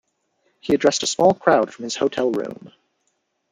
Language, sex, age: English, male, 19-29